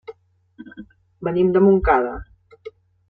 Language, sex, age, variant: Catalan, female, 60-69, Central